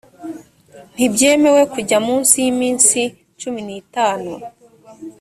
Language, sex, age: Kinyarwanda, female, 19-29